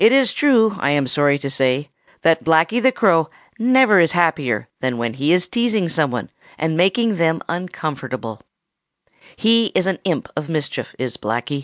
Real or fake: real